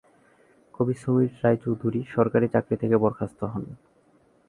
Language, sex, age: Bengali, male, 19-29